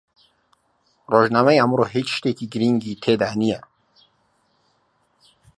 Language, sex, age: Central Kurdish, male, 19-29